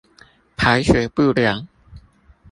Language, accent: Chinese, 出生地：臺北市